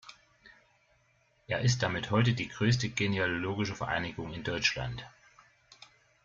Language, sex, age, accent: German, male, 40-49, Deutschland Deutsch